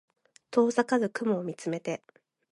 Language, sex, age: Japanese, female, 19-29